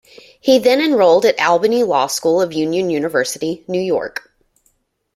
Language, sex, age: English, female, 30-39